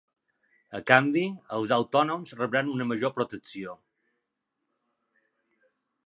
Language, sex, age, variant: Catalan, male, 40-49, Balear